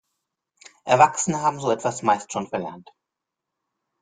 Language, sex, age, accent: German, male, 50-59, Deutschland Deutsch